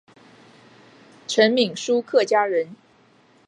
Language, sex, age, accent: Chinese, female, 30-39, 出生地：广东省